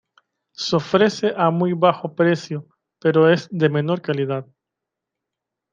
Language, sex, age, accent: Spanish, male, 30-39, Caribe: Cuba, Venezuela, Puerto Rico, República Dominicana, Panamá, Colombia caribeña, México caribeño, Costa del golfo de México